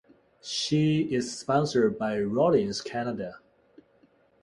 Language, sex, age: English, male, 30-39